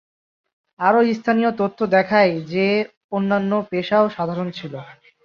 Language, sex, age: Bengali, male, 40-49